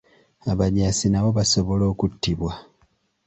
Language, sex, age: Ganda, male, 19-29